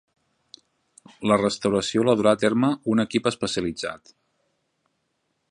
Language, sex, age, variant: Catalan, male, 30-39, Central